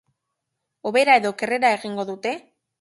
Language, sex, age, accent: Basque, female, under 19, Mendebalekoa (Araba, Bizkaia, Gipuzkoako mendebaleko herri batzuk)